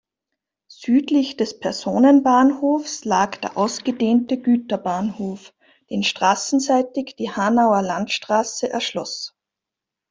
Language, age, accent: German, 19-29, Österreichisches Deutsch